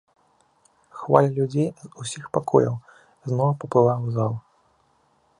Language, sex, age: Belarusian, male, 30-39